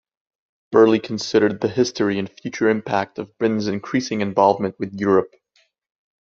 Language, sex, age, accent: English, male, 19-29, United States English